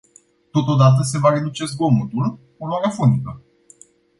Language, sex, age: Romanian, male, 19-29